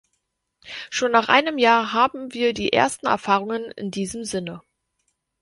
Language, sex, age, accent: German, female, 30-39, Deutschland Deutsch